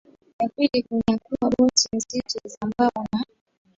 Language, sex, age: Swahili, female, 19-29